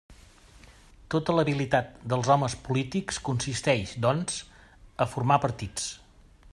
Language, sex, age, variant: Catalan, male, 50-59, Central